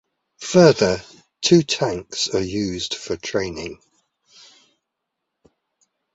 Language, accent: English, England English